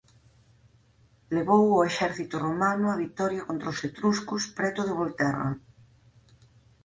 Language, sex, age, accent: Galician, female, 50-59, Central (sen gheada)